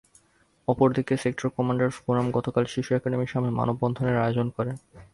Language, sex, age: Bengali, male, 19-29